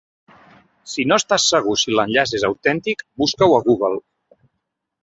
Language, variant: Catalan, Central